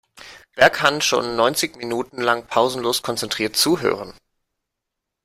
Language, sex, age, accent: German, male, 19-29, Deutschland Deutsch